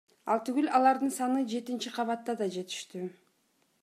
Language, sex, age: Kyrgyz, female, 30-39